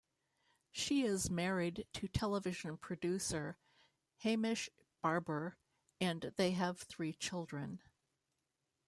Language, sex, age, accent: English, female, 60-69, United States English